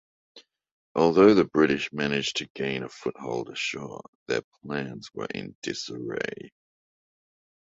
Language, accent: English, Australian English